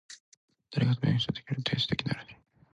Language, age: Japanese, 19-29